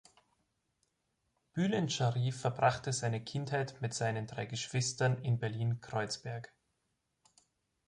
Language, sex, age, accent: German, male, 19-29, Österreichisches Deutsch